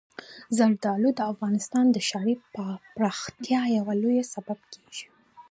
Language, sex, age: Pashto, female, 19-29